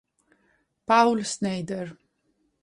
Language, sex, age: Italian, female, 30-39